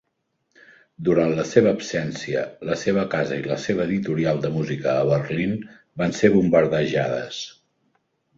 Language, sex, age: Catalan, male, 50-59